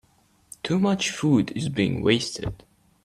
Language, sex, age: English, male, under 19